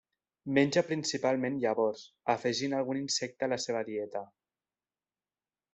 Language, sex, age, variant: Catalan, male, under 19, Septentrional